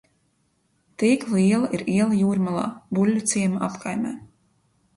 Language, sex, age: Latvian, female, 19-29